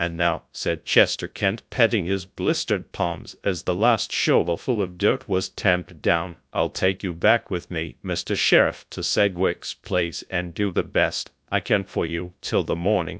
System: TTS, GradTTS